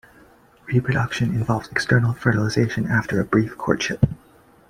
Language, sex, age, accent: English, male, 30-39, United States English